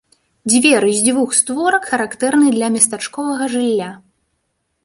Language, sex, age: Belarusian, female, 19-29